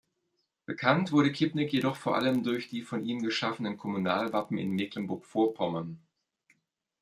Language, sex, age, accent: German, male, 40-49, Deutschland Deutsch